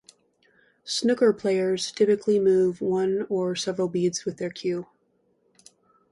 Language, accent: English, United States English